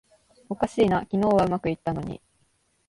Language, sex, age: Japanese, female, 19-29